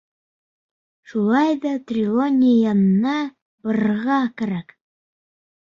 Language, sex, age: Bashkir, male, under 19